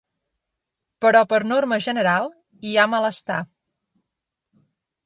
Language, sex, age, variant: Catalan, female, 40-49, Central